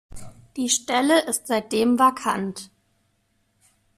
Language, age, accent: German, 30-39, Deutschland Deutsch